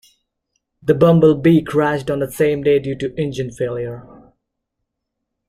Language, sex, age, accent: English, male, 19-29, United States English